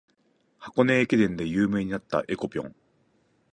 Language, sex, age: Japanese, male, 40-49